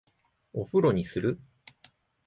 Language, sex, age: Japanese, male, 40-49